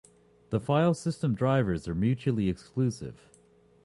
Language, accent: English, Canadian English